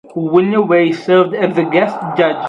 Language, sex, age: English, male, 19-29